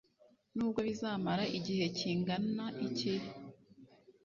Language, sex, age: Kinyarwanda, female, 19-29